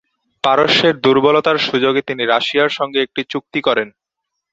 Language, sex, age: Bengali, male, 19-29